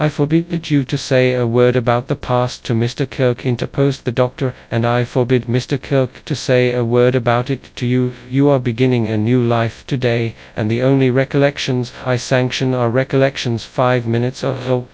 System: TTS, FastPitch